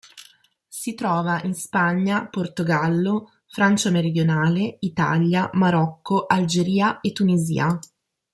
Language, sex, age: Italian, female, 30-39